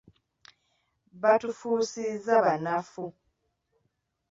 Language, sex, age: Ganda, female, 19-29